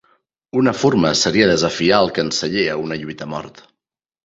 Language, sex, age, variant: Catalan, male, 30-39, Central